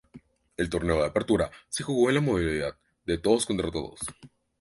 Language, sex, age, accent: Spanish, male, 19-29, México